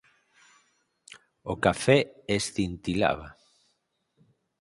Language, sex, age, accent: Galician, male, 50-59, Central (gheada)